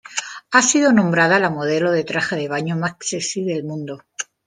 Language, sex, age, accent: Spanish, female, 40-49, España: Sur peninsular (Andalucia, Extremadura, Murcia)